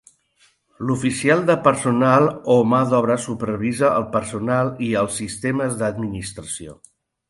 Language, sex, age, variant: Catalan, male, 50-59, Central